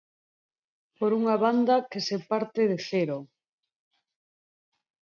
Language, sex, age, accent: Galician, female, 40-49, Normativo (estándar)